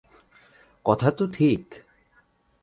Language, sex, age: Bengali, male, 19-29